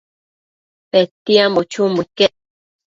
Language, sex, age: Matsés, female, under 19